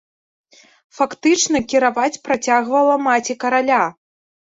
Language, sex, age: Belarusian, female, 19-29